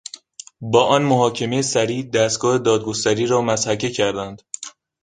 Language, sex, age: Persian, male, under 19